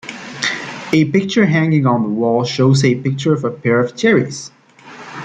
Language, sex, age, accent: English, male, 19-29, United States English